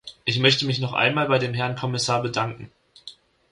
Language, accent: German, Deutschland Deutsch